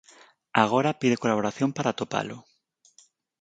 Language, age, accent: Galician, 19-29, Normativo (estándar)